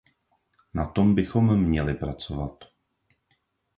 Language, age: Czech, 30-39